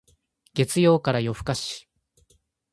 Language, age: Japanese, 19-29